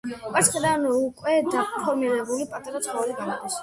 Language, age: Georgian, 30-39